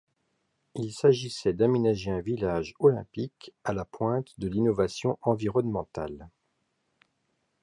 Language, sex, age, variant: French, male, 50-59, Français de métropole